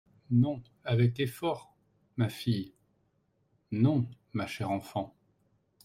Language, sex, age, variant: French, male, 30-39, Français de métropole